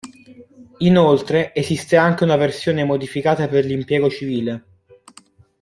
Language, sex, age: Italian, male, under 19